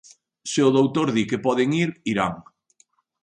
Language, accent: Galician, Central (gheada)